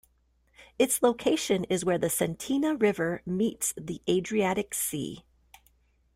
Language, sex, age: English, female, 50-59